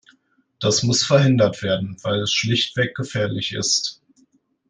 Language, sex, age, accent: German, male, 19-29, Deutschland Deutsch